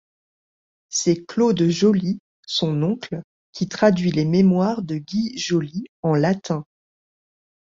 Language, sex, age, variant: French, female, 40-49, Français de métropole